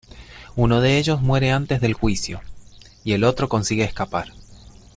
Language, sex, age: Spanish, male, 30-39